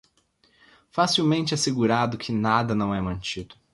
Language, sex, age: Portuguese, male, 19-29